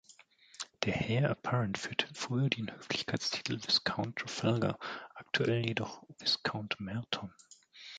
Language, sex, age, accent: German, male, 40-49, Deutschland Deutsch